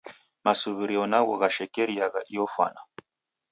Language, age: Taita, 19-29